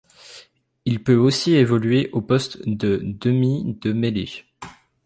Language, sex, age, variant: French, male, 19-29, Français de métropole